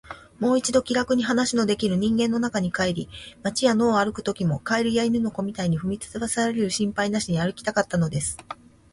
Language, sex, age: Japanese, female, 50-59